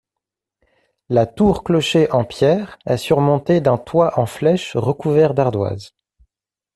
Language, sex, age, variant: French, male, 19-29, Français de métropole